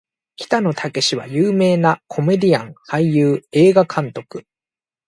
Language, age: Japanese, 19-29